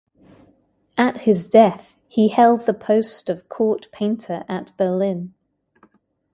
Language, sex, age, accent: English, female, 30-39, England English